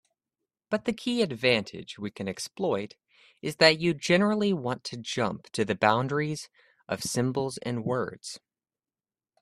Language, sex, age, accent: English, male, 19-29, United States English